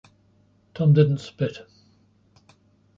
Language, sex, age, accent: English, male, 60-69, England English